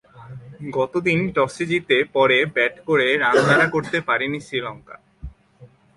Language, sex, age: Bengali, male, 19-29